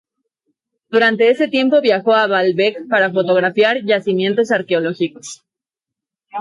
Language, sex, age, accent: Spanish, female, 19-29, México